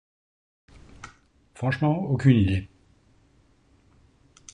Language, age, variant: French, 70-79, Français de métropole